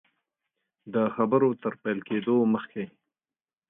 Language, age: Pashto, 40-49